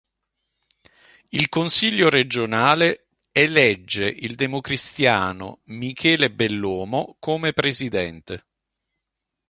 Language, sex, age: Italian, male, 40-49